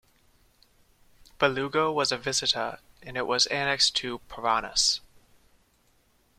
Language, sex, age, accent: English, male, 19-29, United States English